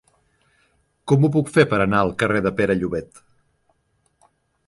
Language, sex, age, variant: Catalan, male, 30-39, Central